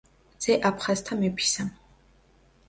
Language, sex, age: Georgian, female, under 19